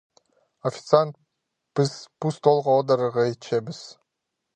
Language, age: Khakas, 19-29